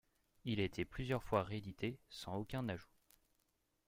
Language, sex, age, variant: French, male, 19-29, Français de métropole